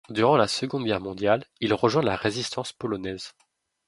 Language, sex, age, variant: French, male, 19-29, Français de métropole